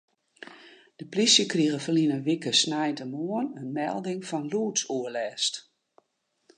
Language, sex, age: Western Frisian, female, 60-69